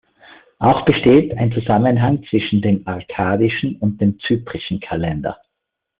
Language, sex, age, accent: German, male, 50-59, Österreichisches Deutsch